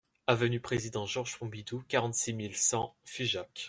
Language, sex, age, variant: French, male, under 19, Français de métropole